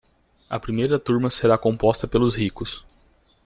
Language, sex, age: Portuguese, male, 19-29